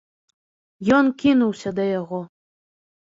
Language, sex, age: Belarusian, female, 19-29